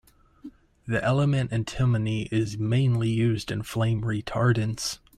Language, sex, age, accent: English, male, 19-29, United States English